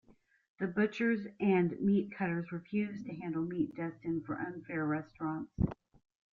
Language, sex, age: English, female, 50-59